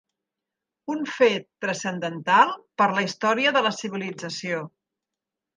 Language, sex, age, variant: Catalan, female, 50-59, Central